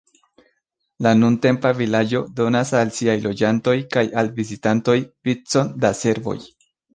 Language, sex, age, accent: Esperanto, male, 19-29, Internacia